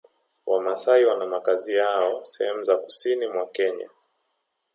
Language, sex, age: Swahili, male, 30-39